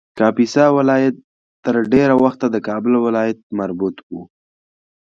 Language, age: Pashto, 19-29